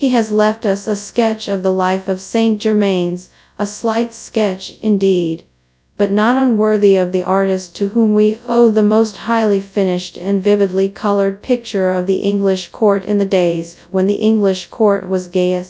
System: TTS, FastPitch